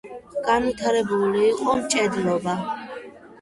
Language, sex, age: Georgian, female, under 19